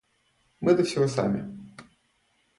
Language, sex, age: Russian, male, 19-29